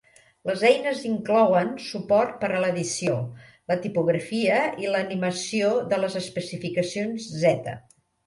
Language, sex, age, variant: Catalan, female, 60-69, Central